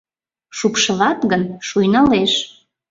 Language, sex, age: Mari, female, 30-39